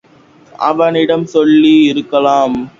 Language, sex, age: Tamil, male, under 19